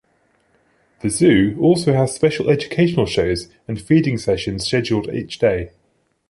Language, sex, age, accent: English, male, 30-39, England English